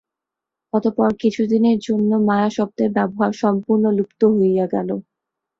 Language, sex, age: Bengali, female, 19-29